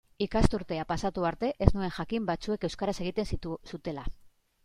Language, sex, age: Basque, female, 40-49